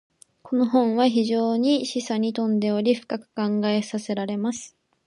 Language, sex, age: Japanese, female, 19-29